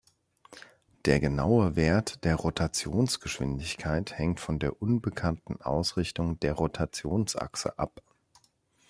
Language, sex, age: German, male, 30-39